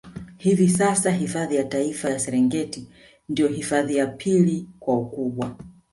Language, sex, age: Swahili, female, 40-49